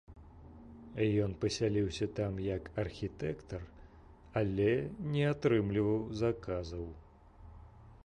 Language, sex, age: Belarusian, male, 40-49